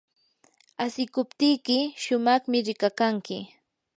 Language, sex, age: Yanahuanca Pasco Quechua, female, 19-29